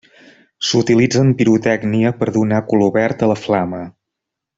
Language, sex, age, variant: Catalan, male, 30-39, Central